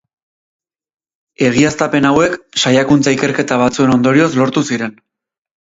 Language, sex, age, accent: Basque, male, 30-39, Erdialdekoa edo Nafarra (Gipuzkoa, Nafarroa)